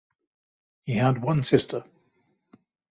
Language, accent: English, England English